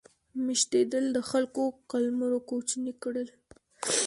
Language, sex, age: Pashto, female, under 19